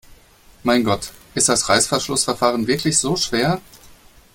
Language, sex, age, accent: German, male, 40-49, Deutschland Deutsch